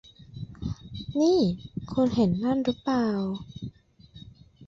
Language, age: Thai, 19-29